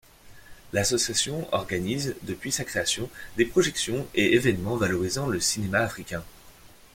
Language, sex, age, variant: French, male, 30-39, Français de métropole